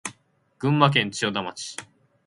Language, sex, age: Japanese, male, 19-29